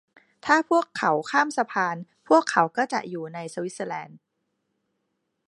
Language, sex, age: Thai, female, 30-39